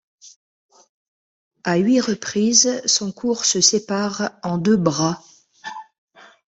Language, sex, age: French, female, 50-59